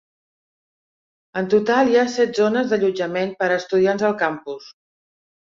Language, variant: Catalan, Central